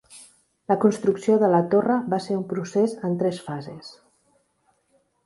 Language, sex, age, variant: Catalan, female, 40-49, Central